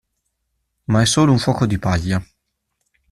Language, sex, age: Italian, male, 19-29